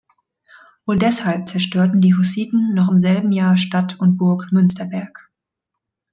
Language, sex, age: German, female, 30-39